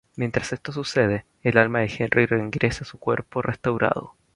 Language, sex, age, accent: Spanish, female, 19-29, Chileno: Chile, Cuyo